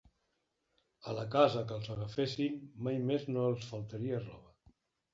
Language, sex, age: Catalan, male, 50-59